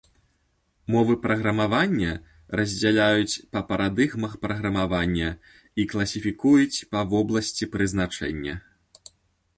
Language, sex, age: Belarusian, male, 19-29